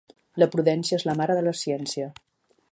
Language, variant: Catalan, Central